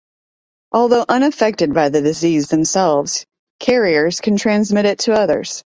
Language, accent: English, United States English